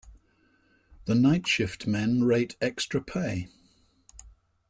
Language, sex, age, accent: English, male, 70-79, England English